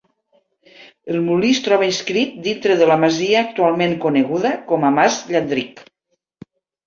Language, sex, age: Catalan, female, 50-59